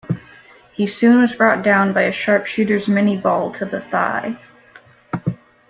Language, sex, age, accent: English, female, 19-29, United States English